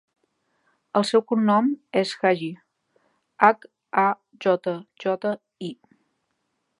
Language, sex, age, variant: Catalan, female, 30-39, Central